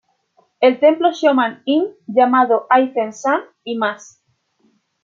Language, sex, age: Spanish, female, 30-39